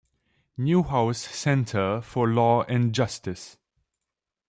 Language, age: English, 19-29